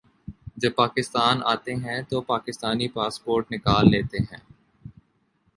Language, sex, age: Urdu, male, 19-29